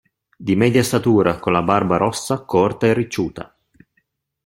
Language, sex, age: Italian, male, 30-39